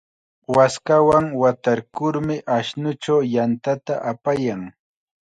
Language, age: Chiquián Ancash Quechua, 19-29